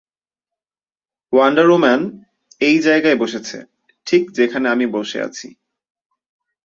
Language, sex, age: Bengali, male, 19-29